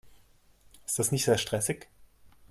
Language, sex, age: German, male, 30-39